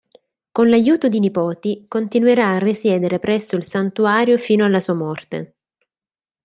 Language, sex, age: Italian, female, 19-29